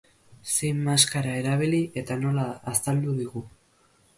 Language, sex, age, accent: Basque, male, under 19, Erdialdekoa edo Nafarra (Gipuzkoa, Nafarroa)